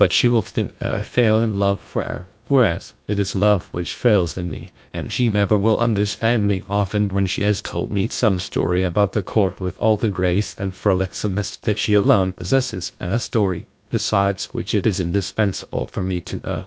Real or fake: fake